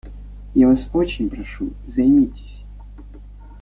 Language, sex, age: Russian, male, 19-29